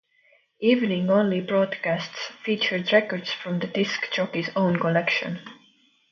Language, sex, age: English, female, 19-29